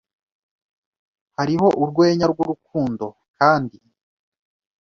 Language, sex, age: Kinyarwanda, male, 30-39